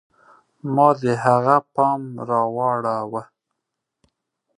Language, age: Pashto, 40-49